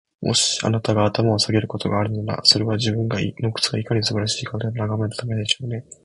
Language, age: Japanese, 19-29